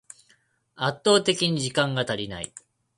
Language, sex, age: Japanese, male, 19-29